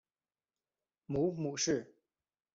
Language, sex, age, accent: Chinese, male, 19-29, 出生地：山西省